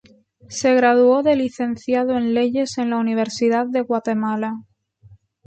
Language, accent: Spanish, España: Centro-Sur peninsular (Madrid, Toledo, Castilla-La Mancha)